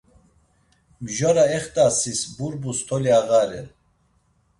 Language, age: Laz, 40-49